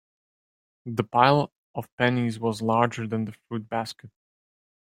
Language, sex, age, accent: English, male, 19-29, United States English